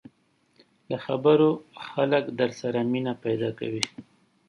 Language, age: Pashto, 30-39